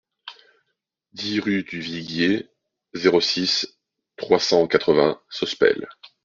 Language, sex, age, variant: French, male, 19-29, Français de métropole